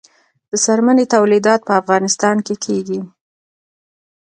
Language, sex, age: Pashto, female, 30-39